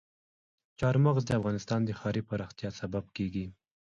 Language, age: Pashto, 19-29